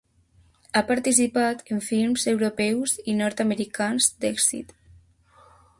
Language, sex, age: Catalan, female, under 19